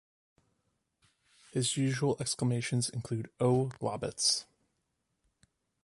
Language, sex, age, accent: English, male, 30-39, United States English